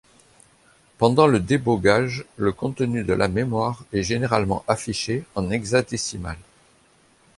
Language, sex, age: French, male, 50-59